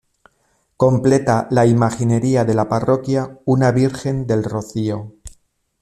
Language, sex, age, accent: Spanish, male, 40-49, España: Norte peninsular (Asturias, Castilla y León, Cantabria, País Vasco, Navarra, Aragón, La Rioja, Guadalajara, Cuenca)